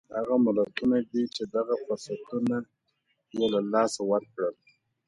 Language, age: Pashto, 19-29